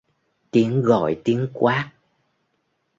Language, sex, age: Vietnamese, male, 60-69